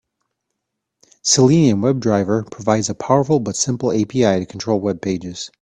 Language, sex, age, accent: English, male, 40-49, United States English